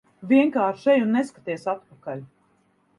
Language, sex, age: Latvian, female, 40-49